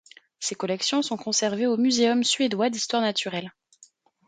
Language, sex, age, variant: French, female, 19-29, Français de métropole